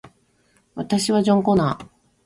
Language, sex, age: Japanese, female, 40-49